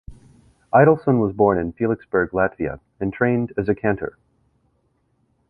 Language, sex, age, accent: English, male, 30-39, United States English